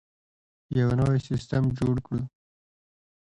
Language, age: Pashto, 19-29